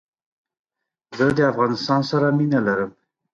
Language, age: Pashto, 30-39